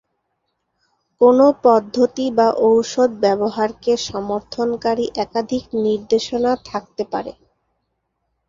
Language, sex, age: Bengali, female, 19-29